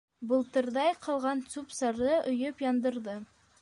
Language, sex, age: Bashkir, female, under 19